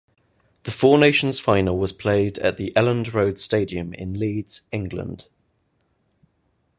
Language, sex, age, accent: English, male, 19-29, England English